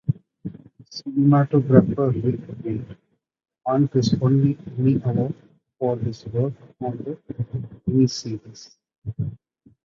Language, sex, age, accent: English, male, 30-39, India and South Asia (India, Pakistan, Sri Lanka)